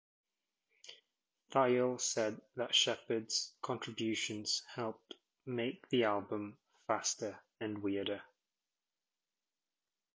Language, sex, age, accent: English, male, 30-39, England English